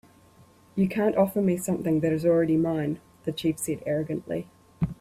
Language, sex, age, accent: English, female, 30-39, New Zealand English